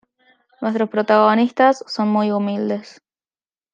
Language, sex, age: Spanish, female, 19-29